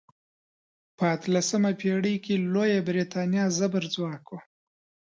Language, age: Pashto, 30-39